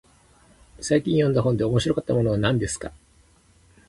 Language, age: Japanese, 60-69